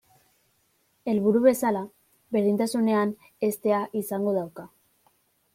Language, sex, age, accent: Basque, female, under 19, Mendebalekoa (Araba, Bizkaia, Gipuzkoako mendebaleko herri batzuk)